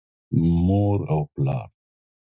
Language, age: Pashto, 60-69